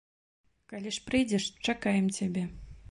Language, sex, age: Belarusian, female, 30-39